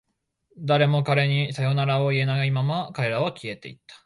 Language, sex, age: Japanese, male, 19-29